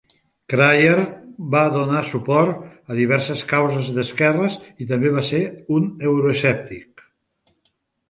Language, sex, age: Catalan, male, 60-69